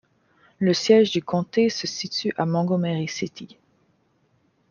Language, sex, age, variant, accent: French, female, 19-29, Français d'Amérique du Nord, Français du Canada